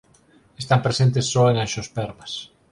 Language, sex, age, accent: Galician, male, 40-49, Normativo (estándar)